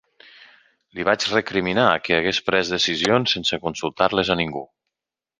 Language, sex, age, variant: Catalan, male, 30-39, Nord-Occidental